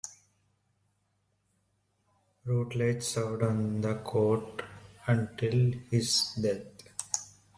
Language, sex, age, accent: English, male, 19-29, India and South Asia (India, Pakistan, Sri Lanka)